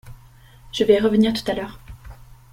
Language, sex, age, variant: French, female, under 19, Français de métropole